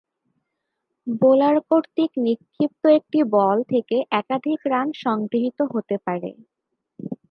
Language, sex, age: Bengali, female, 19-29